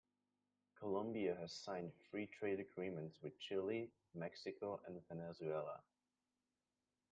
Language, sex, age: English, male, under 19